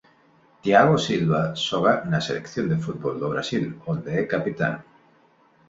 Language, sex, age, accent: Galician, male, 40-49, Neofalante